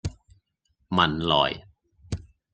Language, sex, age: Cantonese, male, 40-49